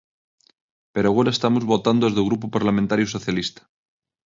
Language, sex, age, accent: Galician, male, 19-29, Central (gheada); Neofalante